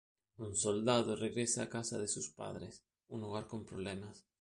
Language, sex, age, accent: Spanish, male, 40-49, España: Sur peninsular (Andalucia, Extremadura, Murcia)